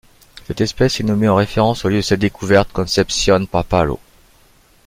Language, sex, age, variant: French, male, 50-59, Français de métropole